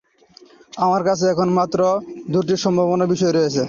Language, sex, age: Bengali, male, 19-29